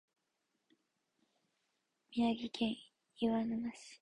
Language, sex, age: Japanese, female, 19-29